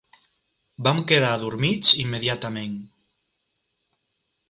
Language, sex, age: Catalan, male, 30-39